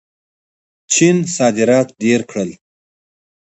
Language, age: Pashto, 40-49